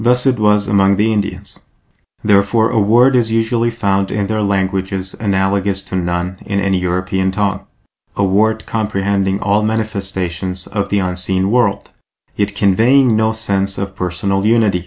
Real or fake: real